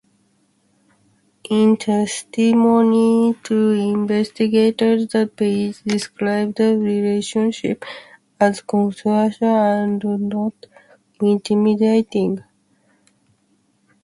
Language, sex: English, female